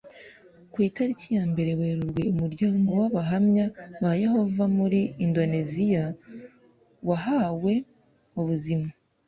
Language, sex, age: Kinyarwanda, female, 19-29